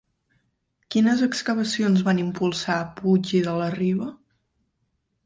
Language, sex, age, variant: Catalan, female, 19-29, Central